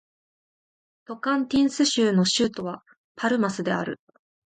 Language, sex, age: Japanese, female, under 19